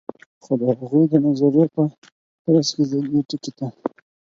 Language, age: Pashto, under 19